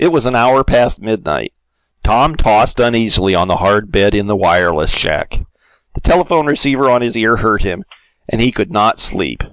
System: none